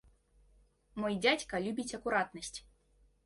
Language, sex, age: Belarusian, female, under 19